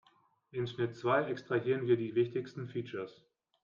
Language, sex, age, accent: German, male, 19-29, Deutschland Deutsch